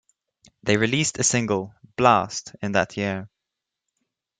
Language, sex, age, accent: English, male, under 19, England English